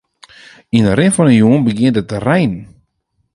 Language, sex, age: Western Frisian, male, 30-39